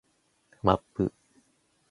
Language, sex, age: Japanese, male, 19-29